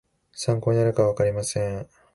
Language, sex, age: Japanese, male, 19-29